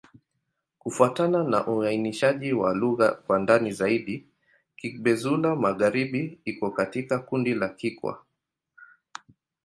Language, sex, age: Swahili, male, 30-39